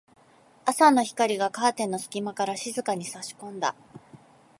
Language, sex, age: Japanese, female, 30-39